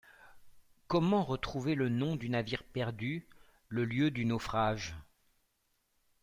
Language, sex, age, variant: French, male, 50-59, Français de métropole